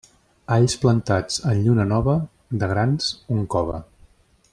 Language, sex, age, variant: Catalan, male, 40-49, Central